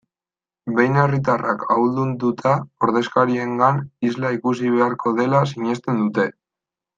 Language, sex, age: Basque, male, 19-29